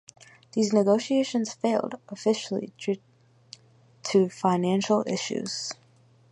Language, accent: English, United States English